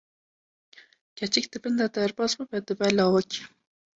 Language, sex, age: Kurdish, female, 19-29